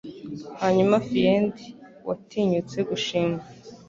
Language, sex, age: Kinyarwanda, female, under 19